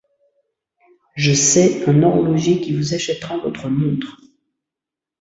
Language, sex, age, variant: French, male, 30-39, Français de métropole